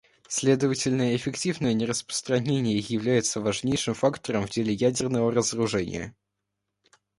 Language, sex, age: Russian, male, under 19